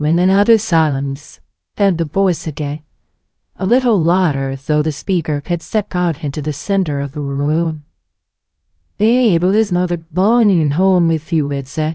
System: TTS, VITS